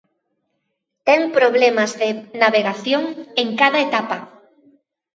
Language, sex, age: Galician, female, 30-39